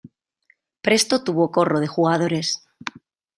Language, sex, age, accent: Spanish, female, 30-39, España: Centro-Sur peninsular (Madrid, Toledo, Castilla-La Mancha)